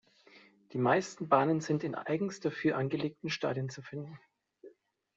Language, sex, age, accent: German, male, 30-39, Deutschland Deutsch